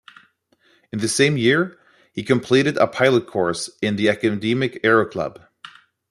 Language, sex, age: English, male, 30-39